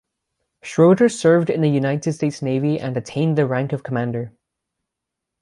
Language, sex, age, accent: English, male, under 19, United States English; England English